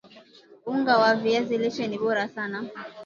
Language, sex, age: Swahili, female, 19-29